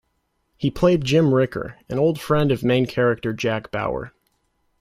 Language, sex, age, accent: English, male, 19-29, United States English